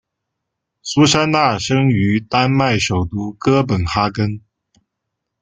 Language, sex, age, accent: Chinese, male, 19-29, 出生地：四川省